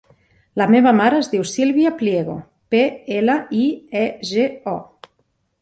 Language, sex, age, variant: Catalan, female, 40-49, Central